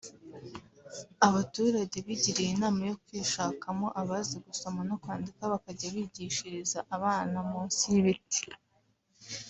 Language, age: Kinyarwanda, 19-29